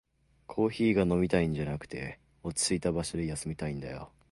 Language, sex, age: Japanese, male, under 19